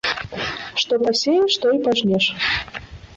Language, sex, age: Belarusian, female, 19-29